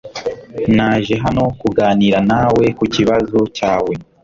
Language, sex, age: Kinyarwanda, male, 19-29